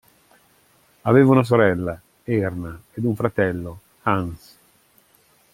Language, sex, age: Italian, male, 50-59